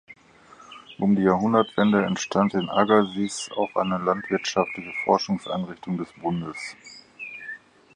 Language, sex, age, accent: German, male, 50-59, Deutschland Deutsch